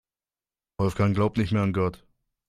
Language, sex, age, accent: German, male, 19-29, Deutschland Deutsch